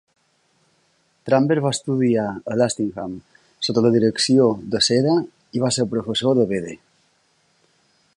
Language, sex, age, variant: Catalan, male, 19-29, Balear